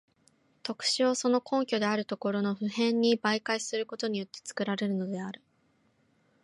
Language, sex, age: Japanese, female, 19-29